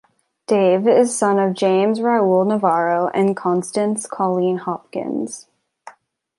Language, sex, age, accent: English, female, 19-29, United States English